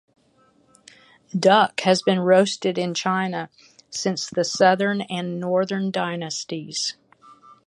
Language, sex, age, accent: English, female, 60-69, United States English